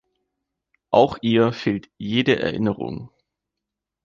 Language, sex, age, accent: German, male, 19-29, Deutschland Deutsch